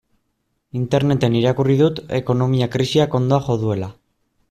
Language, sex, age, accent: Basque, male, 19-29, Erdialdekoa edo Nafarra (Gipuzkoa, Nafarroa)